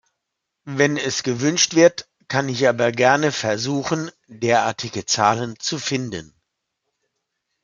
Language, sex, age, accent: German, male, 50-59, Deutschland Deutsch